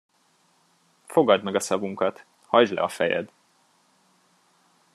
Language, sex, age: Hungarian, male, 19-29